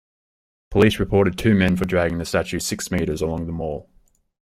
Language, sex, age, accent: English, male, 19-29, Australian English